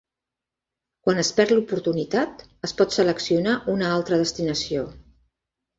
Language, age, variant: Catalan, 50-59, Central